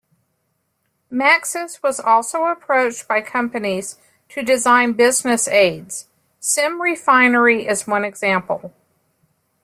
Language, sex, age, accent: English, female, 50-59, United States English